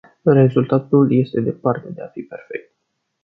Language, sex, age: Romanian, male, 19-29